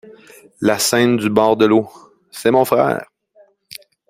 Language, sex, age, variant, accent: French, male, 30-39, Français d'Amérique du Nord, Français du Canada